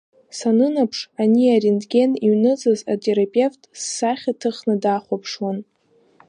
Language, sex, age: Abkhazian, female, under 19